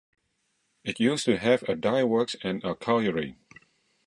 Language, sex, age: English, male, 40-49